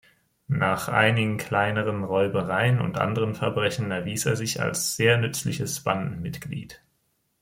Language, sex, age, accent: German, male, 19-29, Deutschland Deutsch